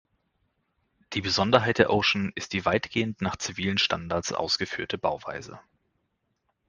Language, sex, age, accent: German, male, 30-39, Deutschland Deutsch